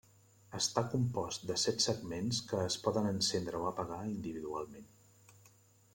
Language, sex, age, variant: Catalan, male, 50-59, Central